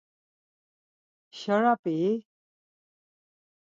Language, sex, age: Laz, female, 40-49